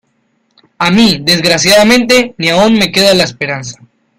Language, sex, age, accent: Spanish, male, under 19, Andino-Pacífico: Colombia, Perú, Ecuador, oeste de Bolivia y Venezuela andina